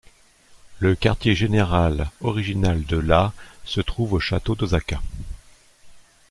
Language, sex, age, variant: French, male, 40-49, Français de métropole